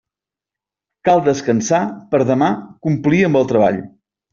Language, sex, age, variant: Catalan, male, 40-49, Central